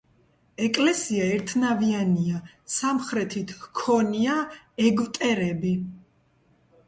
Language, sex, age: Georgian, female, 30-39